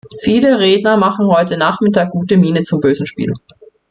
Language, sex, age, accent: German, female, 19-29, Österreichisches Deutsch